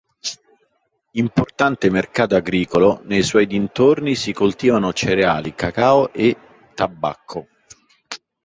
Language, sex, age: Italian, male, 40-49